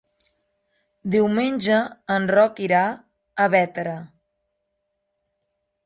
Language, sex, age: Catalan, female, 30-39